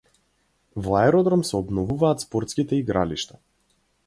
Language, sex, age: Macedonian, male, 19-29